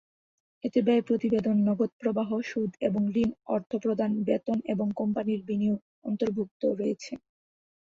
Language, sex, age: Bengali, female, 19-29